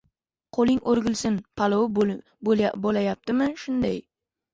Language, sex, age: Uzbek, male, under 19